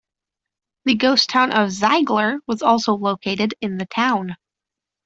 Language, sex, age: English, female, under 19